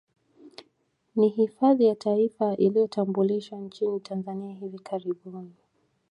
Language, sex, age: Swahili, female, 19-29